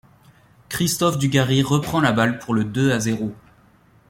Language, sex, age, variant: French, male, 19-29, Français de métropole